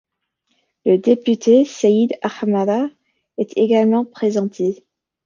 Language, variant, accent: French, Français d'Amérique du Nord, Français des États-Unis